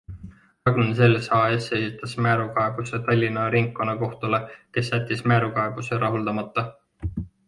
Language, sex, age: Estonian, male, 19-29